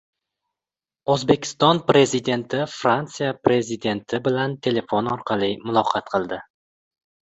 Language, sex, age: Uzbek, male, 19-29